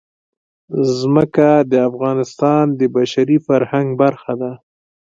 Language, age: Pashto, 19-29